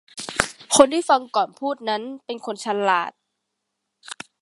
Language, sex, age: Thai, female, 19-29